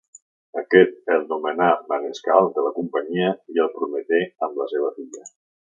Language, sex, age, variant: Catalan, male, 70-79, Central